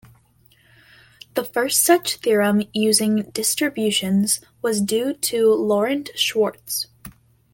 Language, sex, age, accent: English, female, under 19, United States English